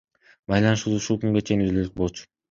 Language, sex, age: Kyrgyz, male, under 19